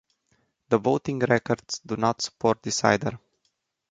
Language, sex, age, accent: English, male, 19-29, United States English